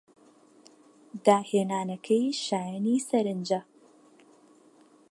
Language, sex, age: Central Kurdish, female, 19-29